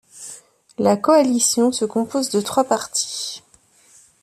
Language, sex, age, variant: French, female, 30-39, Français de métropole